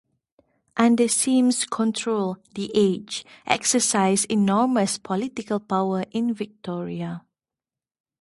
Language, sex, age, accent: English, female, 30-39, Malaysian English